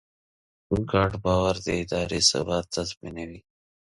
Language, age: Pashto, 19-29